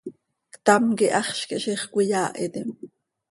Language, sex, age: Seri, female, 40-49